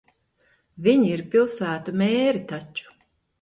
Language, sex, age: Latvian, female, 50-59